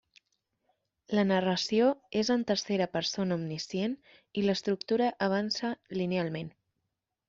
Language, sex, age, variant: Catalan, female, 19-29, Central